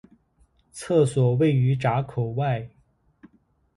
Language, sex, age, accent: Chinese, male, 30-39, 出生地：山东省